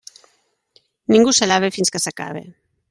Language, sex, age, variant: Catalan, female, 30-39, Central